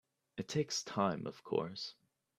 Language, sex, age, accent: English, male, under 19, United States English